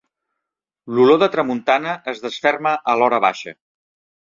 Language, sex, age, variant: Catalan, male, 50-59, Central